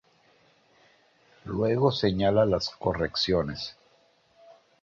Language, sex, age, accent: Spanish, male, 40-49, Caribe: Cuba, Venezuela, Puerto Rico, República Dominicana, Panamá, Colombia caribeña, México caribeño, Costa del golfo de México